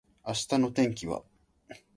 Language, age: Japanese, 19-29